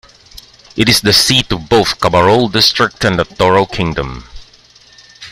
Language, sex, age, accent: English, male, 30-39, Filipino